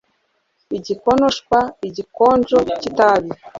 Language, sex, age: Kinyarwanda, female, 30-39